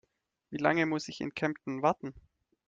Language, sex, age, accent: German, male, 30-39, Deutschland Deutsch